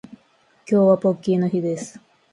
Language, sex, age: Japanese, female, under 19